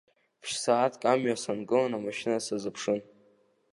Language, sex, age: Abkhazian, male, under 19